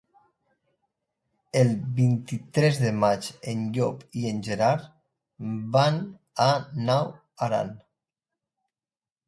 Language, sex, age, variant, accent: Catalan, female, 30-39, Nord-Occidental, nord-occidental